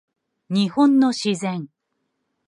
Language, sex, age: Japanese, female, 40-49